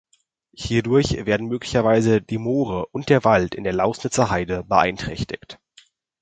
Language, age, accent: German, under 19, Deutschland Deutsch